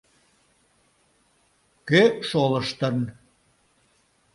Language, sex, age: Mari, male, 60-69